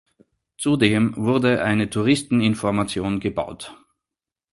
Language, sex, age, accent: German, male, 40-49, Österreichisches Deutsch